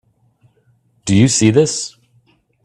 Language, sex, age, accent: English, male, 30-39, United States English